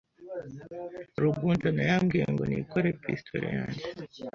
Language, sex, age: Kinyarwanda, male, under 19